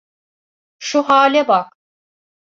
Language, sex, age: Turkish, female, 50-59